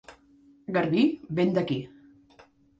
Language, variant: Catalan, Central